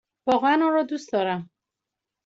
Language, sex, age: Persian, female, 40-49